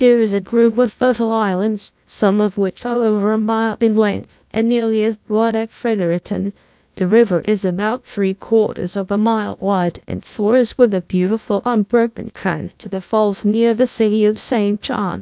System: TTS, GlowTTS